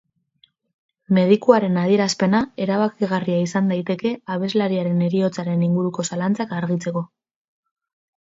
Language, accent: Basque, Mendebalekoa (Araba, Bizkaia, Gipuzkoako mendebaleko herri batzuk)